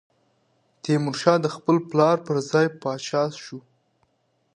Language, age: Pashto, 19-29